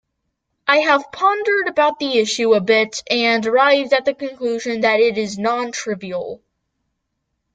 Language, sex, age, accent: English, male, under 19, United States English